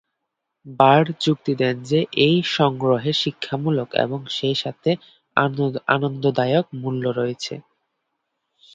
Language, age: Bengali, 19-29